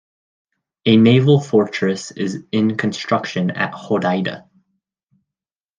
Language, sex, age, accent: English, male, 19-29, United States English